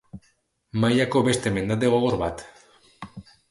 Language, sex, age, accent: Basque, male, 30-39, Mendebalekoa (Araba, Bizkaia, Gipuzkoako mendebaleko herri batzuk)